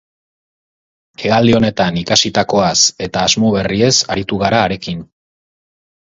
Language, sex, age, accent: Basque, male, 30-39, Erdialdekoa edo Nafarra (Gipuzkoa, Nafarroa)